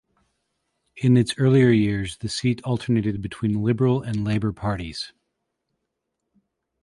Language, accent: English, United States English